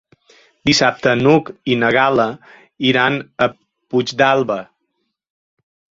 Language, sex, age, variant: Catalan, male, 40-49, Balear